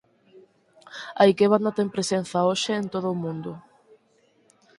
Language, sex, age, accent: Galician, female, 19-29, Normativo (estándar)